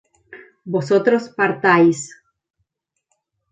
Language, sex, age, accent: Spanish, female, 40-49, Rioplatense: Argentina, Uruguay, este de Bolivia, Paraguay